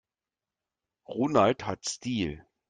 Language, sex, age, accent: German, male, 40-49, Deutschland Deutsch